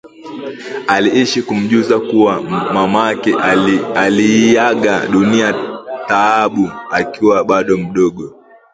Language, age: Swahili, 19-29